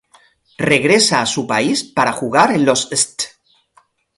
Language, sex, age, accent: Spanish, male, 50-59, España: Sur peninsular (Andalucia, Extremadura, Murcia)